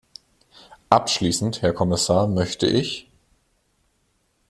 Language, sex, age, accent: German, male, 19-29, Deutschland Deutsch